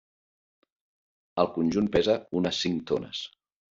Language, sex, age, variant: Catalan, male, 50-59, Central